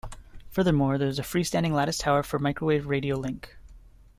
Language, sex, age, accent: English, male, 19-29, Canadian English